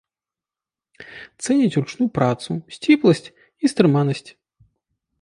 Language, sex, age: Belarusian, male, 30-39